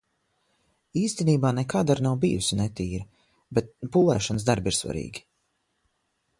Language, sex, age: Latvian, female, 40-49